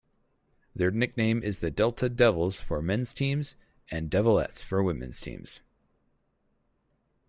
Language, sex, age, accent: English, male, 19-29, United States English